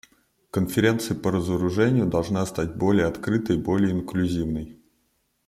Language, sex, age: Russian, male, 30-39